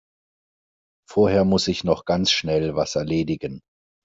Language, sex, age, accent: German, male, 30-39, Deutschland Deutsch